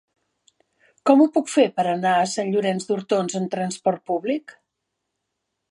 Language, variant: Catalan, Central